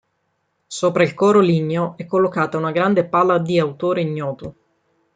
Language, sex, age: Italian, female, 30-39